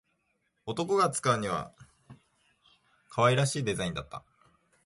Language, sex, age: Japanese, male, 19-29